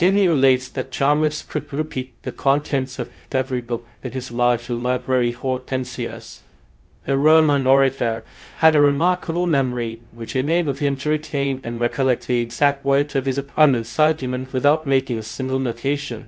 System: TTS, VITS